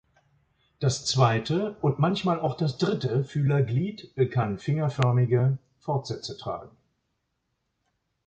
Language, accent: German, Deutschland Deutsch